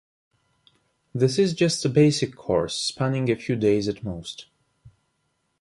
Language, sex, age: English, male, 30-39